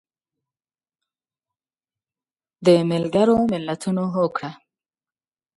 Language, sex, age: Pashto, female, 30-39